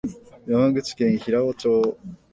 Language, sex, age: Japanese, male, 19-29